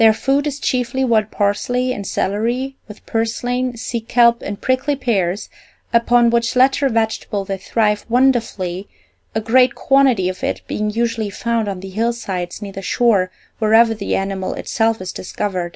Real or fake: real